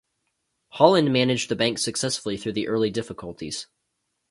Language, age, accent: English, 19-29, United States English